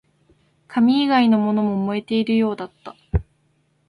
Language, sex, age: Japanese, female, 19-29